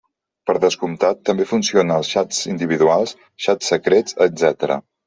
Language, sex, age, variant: Catalan, male, 50-59, Central